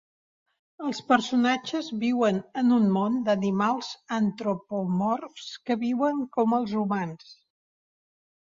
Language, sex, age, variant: Catalan, female, 60-69, Central